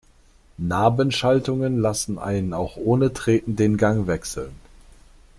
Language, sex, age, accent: German, male, 30-39, Deutschland Deutsch